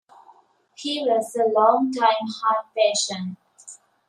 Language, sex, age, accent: English, female, 19-29, England English